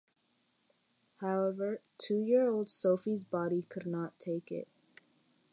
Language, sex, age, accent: English, female, under 19, United States English